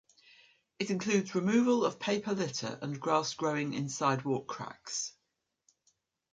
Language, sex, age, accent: English, female, 60-69, England English